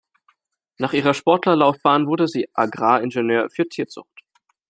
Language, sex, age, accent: German, male, 19-29, Deutschland Deutsch